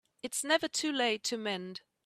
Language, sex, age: English, female, 40-49